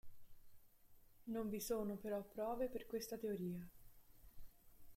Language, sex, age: Italian, female, 19-29